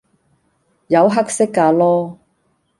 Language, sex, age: Cantonese, female, 60-69